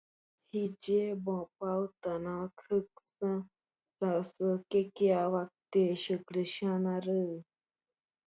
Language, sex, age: Spanish, female, 19-29